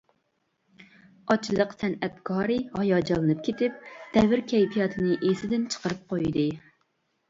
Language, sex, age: Uyghur, female, 30-39